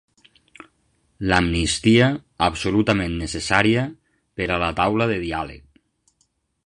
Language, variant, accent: Catalan, Alacantí, valencià